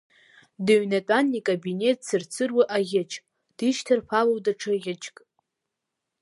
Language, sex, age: Abkhazian, female, under 19